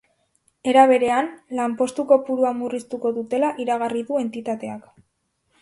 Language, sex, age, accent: Basque, female, 19-29, Erdialdekoa edo Nafarra (Gipuzkoa, Nafarroa)